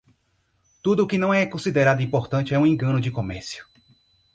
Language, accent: Portuguese, Nordestino